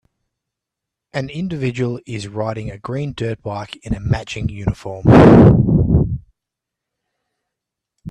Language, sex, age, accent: English, male, 30-39, Australian English